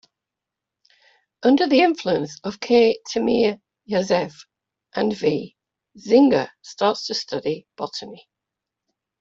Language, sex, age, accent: English, female, 60-69, England English